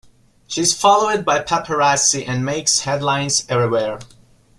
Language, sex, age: English, male, 19-29